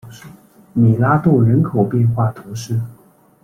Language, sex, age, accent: Chinese, male, 19-29, 出生地：四川省